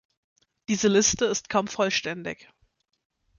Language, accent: German, Deutschland Deutsch